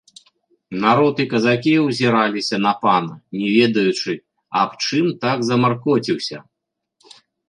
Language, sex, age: Belarusian, male, 40-49